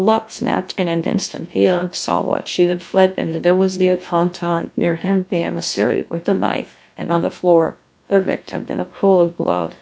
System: TTS, GlowTTS